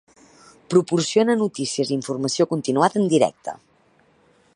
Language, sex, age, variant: Catalan, female, 40-49, Central